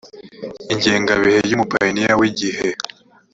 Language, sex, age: Kinyarwanda, male, 19-29